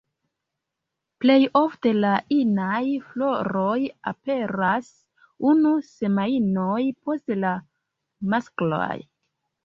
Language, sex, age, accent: Esperanto, female, 19-29, Internacia